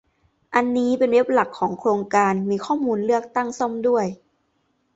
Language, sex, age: Thai, female, 19-29